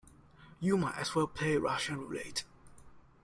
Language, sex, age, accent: English, male, 19-29, Malaysian English